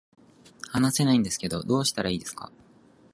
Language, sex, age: Japanese, male, 19-29